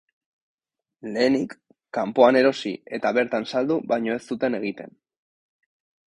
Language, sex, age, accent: Basque, male, 19-29, Mendebalekoa (Araba, Bizkaia, Gipuzkoako mendebaleko herri batzuk)